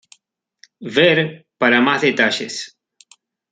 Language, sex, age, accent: Spanish, male, 50-59, Rioplatense: Argentina, Uruguay, este de Bolivia, Paraguay